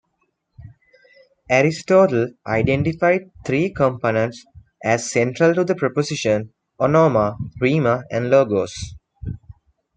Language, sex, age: English, male, 19-29